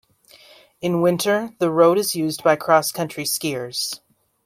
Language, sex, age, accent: English, female, 40-49, United States English